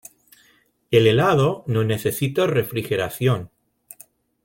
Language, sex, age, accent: Spanish, male, 40-49, España: Centro-Sur peninsular (Madrid, Toledo, Castilla-La Mancha)